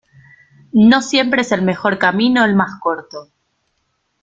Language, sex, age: Spanish, female, 30-39